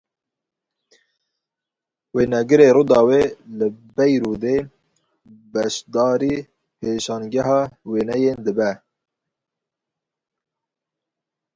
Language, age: Kurdish, 19-29